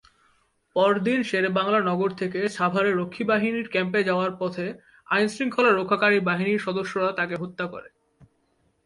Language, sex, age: Bengali, male, 19-29